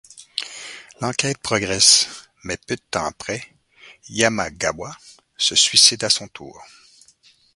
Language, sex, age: French, male, 50-59